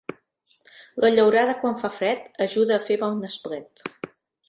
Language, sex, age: Catalan, female, 50-59